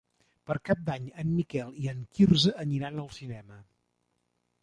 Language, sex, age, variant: Catalan, male, 50-59, Central